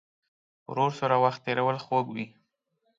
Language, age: Pashto, 19-29